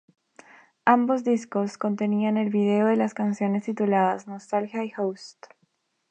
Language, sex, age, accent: Spanish, female, 19-29, Andino-Pacífico: Colombia, Perú, Ecuador, oeste de Bolivia y Venezuela andina